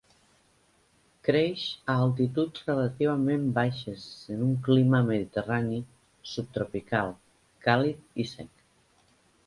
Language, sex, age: Catalan, female, 50-59